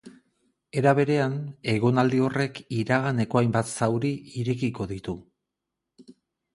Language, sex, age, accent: Basque, male, 40-49, Erdialdekoa edo Nafarra (Gipuzkoa, Nafarroa)